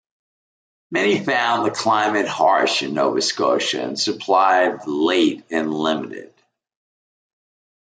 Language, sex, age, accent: English, male, 60-69, United States English